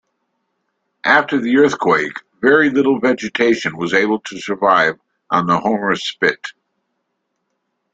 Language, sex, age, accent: English, male, 60-69, United States English